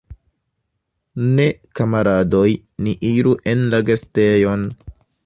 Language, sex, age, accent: Esperanto, male, 19-29, Internacia